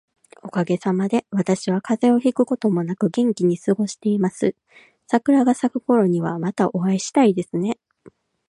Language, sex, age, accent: Japanese, female, 19-29, 関西